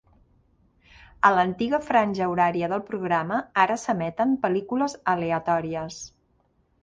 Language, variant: Catalan, Central